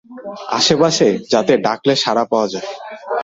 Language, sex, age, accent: Bengali, male, 19-29, প্রমিত; চলিত